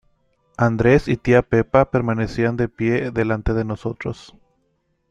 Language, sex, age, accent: Spanish, male, 30-39, México